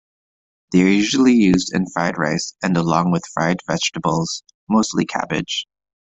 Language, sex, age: English, male, 19-29